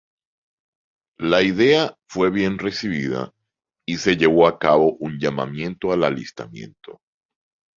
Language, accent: Spanish, Caribe: Cuba, Venezuela, Puerto Rico, República Dominicana, Panamá, Colombia caribeña, México caribeño, Costa del golfo de México